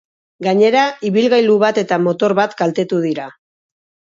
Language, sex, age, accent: Basque, female, 40-49, Mendebalekoa (Araba, Bizkaia, Gipuzkoako mendebaleko herri batzuk)